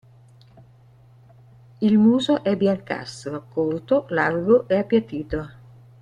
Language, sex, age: Italian, female, 70-79